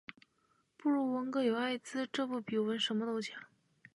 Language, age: Chinese, 19-29